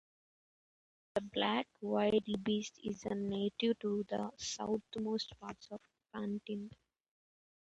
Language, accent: English, United States English